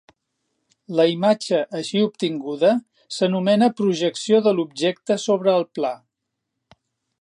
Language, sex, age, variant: Catalan, male, 60-69, Central